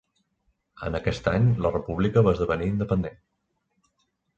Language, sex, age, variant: Catalan, male, 30-39, Septentrional